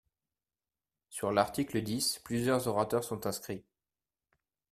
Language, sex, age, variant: French, male, 19-29, Français de métropole